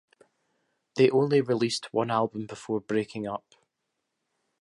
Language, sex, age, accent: English, male, 30-39, Scottish English